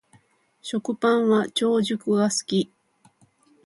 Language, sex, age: Japanese, female, 40-49